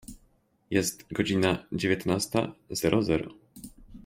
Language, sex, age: Polish, male, 19-29